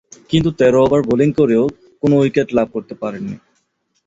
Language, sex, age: Bengali, male, 19-29